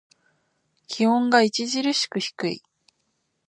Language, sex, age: Japanese, female, 19-29